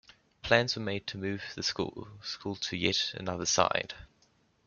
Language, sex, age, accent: English, female, under 19, New Zealand English